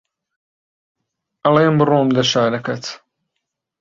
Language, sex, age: Central Kurdish, male, 30-39